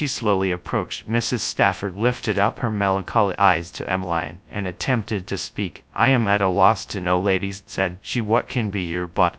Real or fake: fake